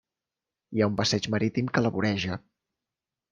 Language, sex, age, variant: Catalan, male, 30-39, Central